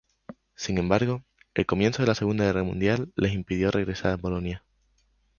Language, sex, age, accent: Spanish, male, 19-29, España: Islas Canarias